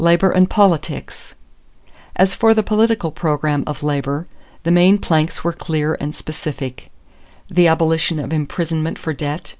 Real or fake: real